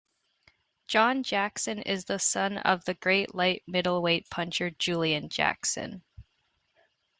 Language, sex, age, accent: English, female, 19-29, Canadian English